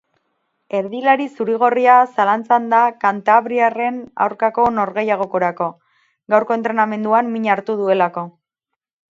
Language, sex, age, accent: Basque, female, 30-39, Erdialdekoa edo Nafarra (Gipuzkoa, Nafarroa)